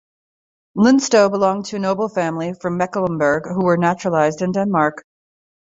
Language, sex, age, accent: English, female, 30-39, United States English